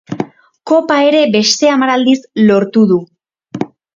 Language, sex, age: Basque, female, 19-29